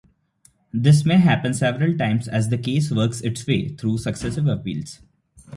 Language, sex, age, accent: English, male, 19-29, India and South Asia (India, Pakistan, Sri Lanka)